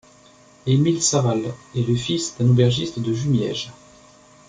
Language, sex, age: French, male, 50-59